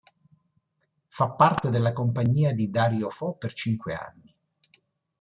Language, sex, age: Italian, male, 60-69